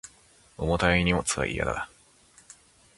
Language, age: Japanese, 19-29